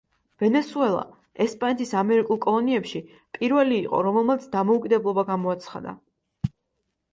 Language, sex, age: Georgian, female, 19-29